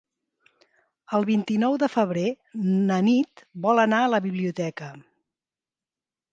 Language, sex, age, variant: Catalan, female, 50-59, Central